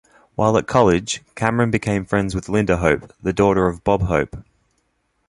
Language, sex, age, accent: English, male, 19-29, Australian English